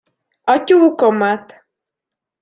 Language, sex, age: Hungarian, female, 19-29